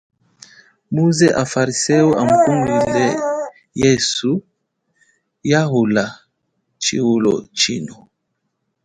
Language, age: Chokwe, 30-39